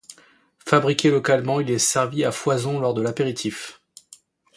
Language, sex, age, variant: French, male, 30-39, Français de métropole